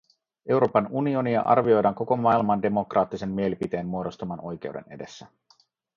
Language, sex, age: Finnish, male, 40-49